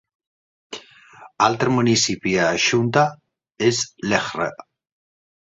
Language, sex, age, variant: Catalan, male, 19-29, Central